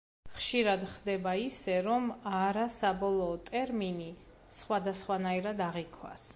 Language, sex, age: Georgian, female, 30-39